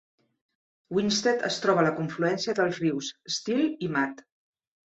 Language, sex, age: Catalan, female, 50-59